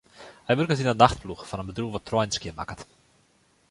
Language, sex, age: Western Frisian, male, 19-29